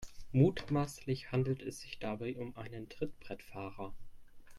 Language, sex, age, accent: German, male, under 19, Deutschland Deutsch